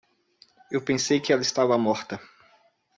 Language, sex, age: Portuguese, male, 19-29